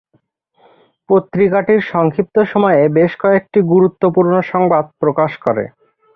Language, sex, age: Bengali, male, 30-39